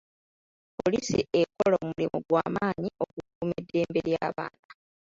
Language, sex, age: Ganda, female, 30-39